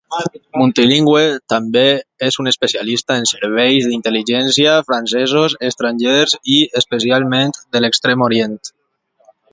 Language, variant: Catalan, Alacantí